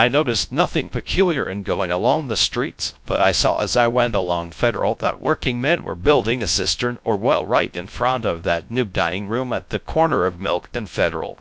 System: TTS, GradTTS